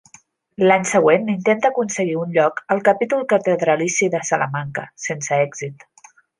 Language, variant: Catalan, Central